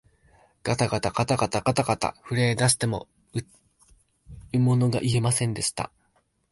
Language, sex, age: Japanese, male, 19-29